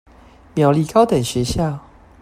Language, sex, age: Chinese, male, 19-29